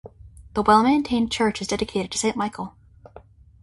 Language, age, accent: English, under 19, United States English